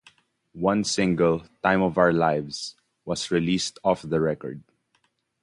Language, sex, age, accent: English, male, 19-29, Filipino